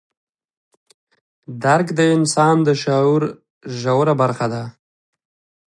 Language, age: Pashto, 19-29